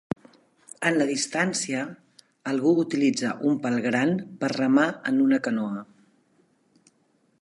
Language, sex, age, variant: Catalan, female, 50-59, Central